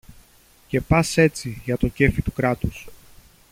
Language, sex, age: Greek, male, 30-39